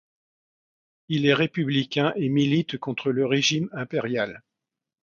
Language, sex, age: French, male, 60-69